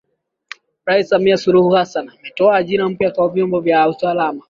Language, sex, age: Swahili, male, 19-29